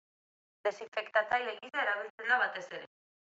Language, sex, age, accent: Basque, female, 19-29, Mendebalekoa (Araba, Bizkaia, Gipuzkoako mendebaleko herri batzuk)